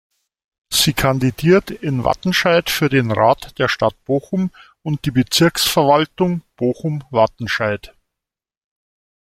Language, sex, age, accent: German, male, 50-59, Deutschland Deutsch